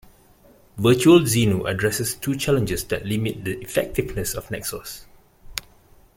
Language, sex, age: English, male, 40-49